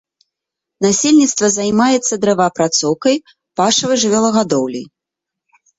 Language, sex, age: Belarusian, female, 30-39